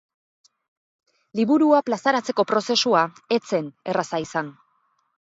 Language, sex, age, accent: Basque, female, 19-29, Erdialdekoa edo Nafarra (Gipuzkoa, Nafarroa)